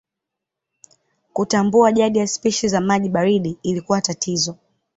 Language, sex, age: Swahili, female, 19-29